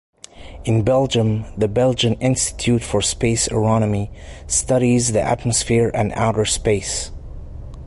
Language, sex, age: English, male, 19-29